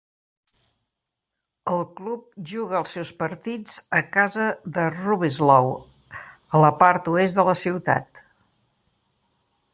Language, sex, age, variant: Catalan, female, 50-59, Central